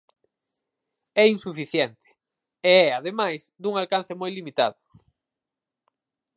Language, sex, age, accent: Galician, male, 19-29, Central (gheada)